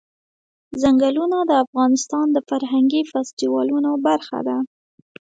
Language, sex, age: Pashto, female, 19-29